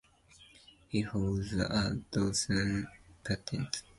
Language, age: English, 19-29